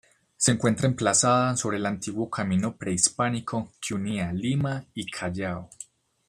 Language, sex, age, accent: Spanish, male, 19-29, Caribe: Cuba, Venezuela, Puerto Rico, República Dominicana, Panamá, Colombia caribeña, México caribeño, Costa del golfo de México